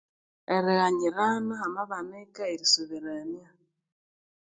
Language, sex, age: Konzo, female, 30-39